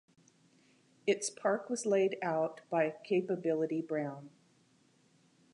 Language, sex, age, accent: English, female, 60-69, United States English